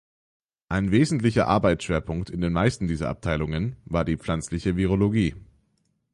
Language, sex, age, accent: German, male, under 19, Deutschland Deutsch; Österreichisches Deutsch